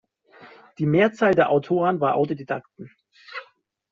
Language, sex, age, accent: German, male, 30-39, Deutschland Deutsch